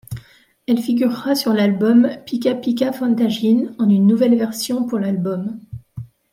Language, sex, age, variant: French, female, 40-49, Français de métropole